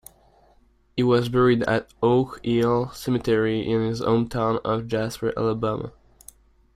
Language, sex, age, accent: English, male, under 19, Canadian English